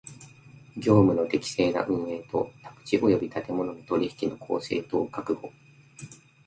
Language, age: Japanese, 19-29